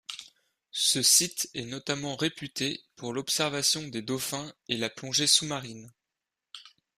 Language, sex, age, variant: French, male, 19-29, Français de métropole